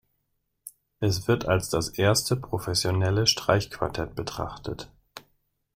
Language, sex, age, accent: German, male, 40-49, Deutschland Deutsch